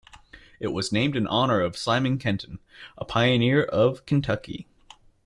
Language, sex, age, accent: English, male, 19-29, United States English